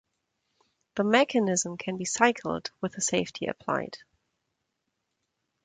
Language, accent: English, Canadian English; German English